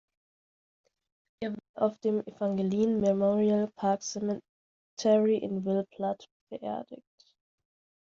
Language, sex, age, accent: German, female, 19-29, Deutschland Deutsch